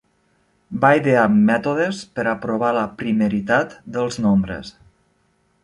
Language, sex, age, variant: Catalan, male, 30-39, Nord-Occidental